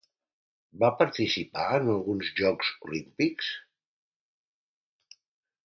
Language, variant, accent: Catalan, Central, central